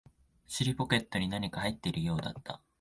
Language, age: Japanese, 19-29